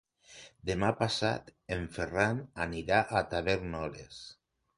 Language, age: Catalan, 40-49